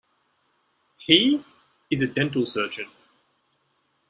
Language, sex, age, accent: English, male, 30-39, Australian English